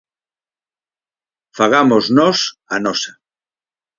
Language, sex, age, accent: Galician, male, 50-59, Normativo (estándar)